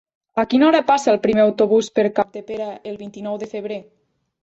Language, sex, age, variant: Catalan, female, 19-29, Nord-Occidental